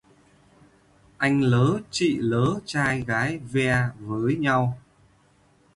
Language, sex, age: Vietnamese, male, 19-29